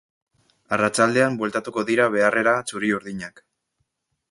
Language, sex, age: Basque, male, under 19